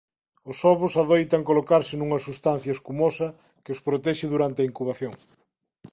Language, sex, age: Galician, male, 40-49